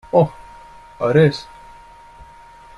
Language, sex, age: Slovenian, male, 30-39